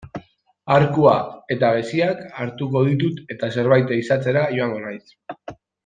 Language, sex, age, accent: Basque, male, under 19, Mendebalekoa (Araba, Bizkaia, Gipuzkoako mendebaleko herri batzuk)